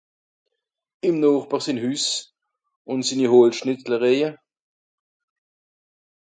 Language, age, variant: Swiss German, 40-49, Nordniederàlemmànisch (Rishoffe, Zàwere, Bùsswìller, Hawenau, Brüemt, Stroossbùri, Molse, Dàmbàch, Schlettstàtt, Pfàlzbùri usw.)